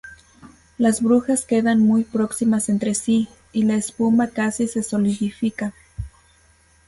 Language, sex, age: Spanish, female, under 19